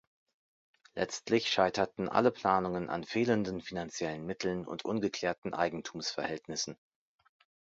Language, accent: German, Deutschland Deutsch